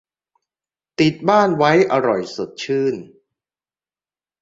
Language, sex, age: Thai, male, 19-29